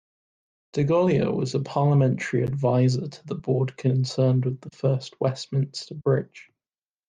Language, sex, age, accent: English, male, 19-29, England English